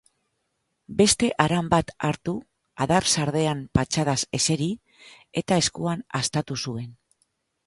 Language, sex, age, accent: Basque, female, 50-59, Mendebalekoa (Araba, Bizkaia, Gipuzkoako mendebaleko herri batzuk)